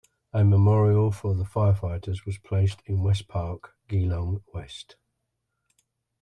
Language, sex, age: English, male, 60-69